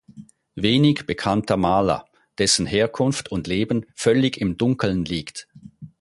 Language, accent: German, Schweizerdeutsch